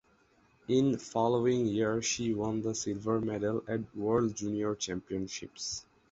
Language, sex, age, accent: English, male, 19-29, United States English